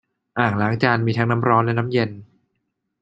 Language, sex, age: Thai, male, 19-29